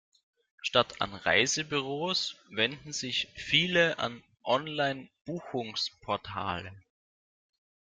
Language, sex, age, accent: German, male, 19-29, Österreichisches Deutsch